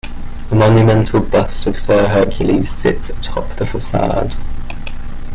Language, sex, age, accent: English, male, 19-29, England English